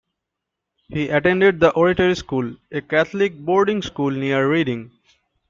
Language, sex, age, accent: English, male, 19-29, India and South Asia (India, Pakistan, Sri Lanka)